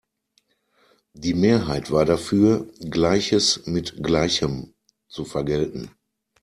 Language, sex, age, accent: German, male, 40-49, Deutschland Deutsch